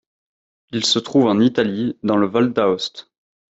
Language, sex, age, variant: French, male, 19-29, Français de métropole